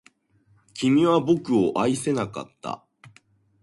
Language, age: Japanese, 30-39